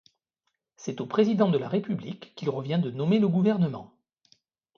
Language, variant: French, Français de métropole